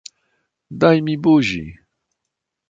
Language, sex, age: Polish, male, 50-59